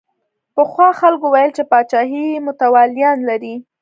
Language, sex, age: Pashto, female, 19-29